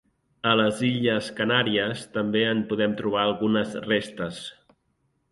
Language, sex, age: Catalan, male, 40-49